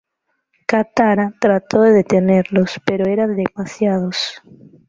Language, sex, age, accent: Spanish, female, 19-29, Andino-Pacífico: Colombia, Perú, Ecuador, oeste de Bolivia y Venezuela andina